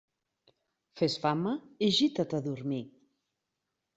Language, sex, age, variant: Catalan, female, 40-49, Central